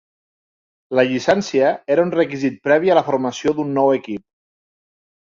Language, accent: Catalan, Lleidatà